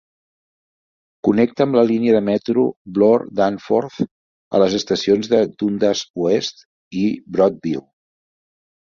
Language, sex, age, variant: Catalan, male, 50-59, Central